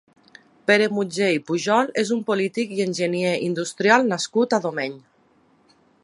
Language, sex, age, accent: Catalan, female, 30-39, valencià